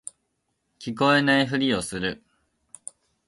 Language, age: Japanese, 19-29